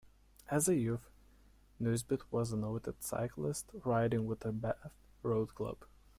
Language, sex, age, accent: English, male, under 19, United States English